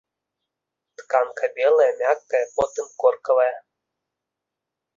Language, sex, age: Belarusian, male, 30-39